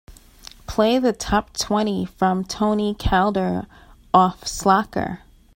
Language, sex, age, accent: English, female, 19-29, United States English